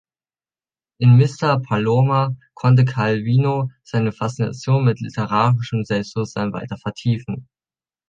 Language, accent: German, Deutschland Deutsch